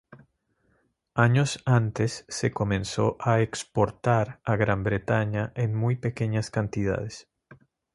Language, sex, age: Spanish, male, 40-49